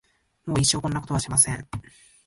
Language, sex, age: Japanese, male, 19-29